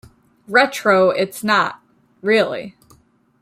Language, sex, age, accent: English, female, 30-39, United States English